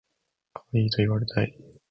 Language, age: Japanese, 19-29